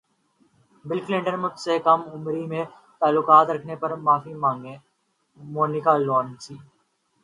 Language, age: Urdu, 19-29